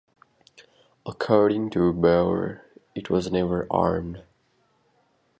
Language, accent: English, United States English